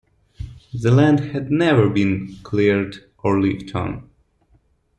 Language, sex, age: English, male, 19-29